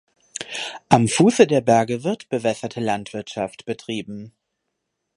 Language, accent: German, Deutschland Deutsch